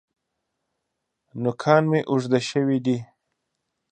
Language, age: Pashto, 19-29